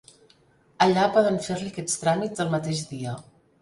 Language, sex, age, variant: Catalan, female, 50-59, Central